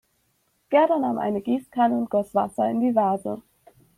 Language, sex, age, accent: German, female, 19-29, Deutschland Deutsch